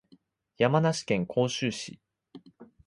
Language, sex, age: Japanese, male, under 19